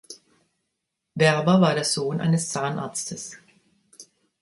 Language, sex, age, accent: German, female, 60-69, Deutschland Deutsch